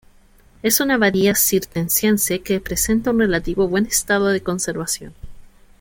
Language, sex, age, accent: Spanish, female, 19-29, Chileno: Chile, Cuyo